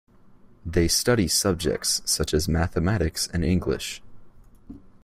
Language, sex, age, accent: English, male, under 19, United States English